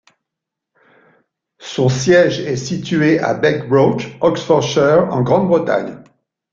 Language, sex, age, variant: French, male, 70-79, Français de métropole